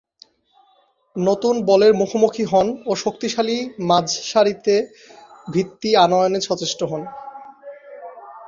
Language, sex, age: Bengali, male, 19-29